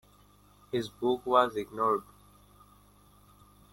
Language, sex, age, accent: English, male, 19-29, India and South Asia (India, Pakistan, Sri Lanka)